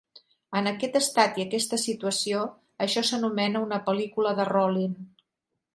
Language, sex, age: Catalan, female, 60-69